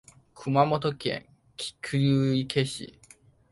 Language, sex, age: Japanese, male, 19-29